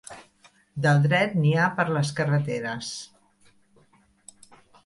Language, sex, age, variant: Catalan, female, 60-69, Central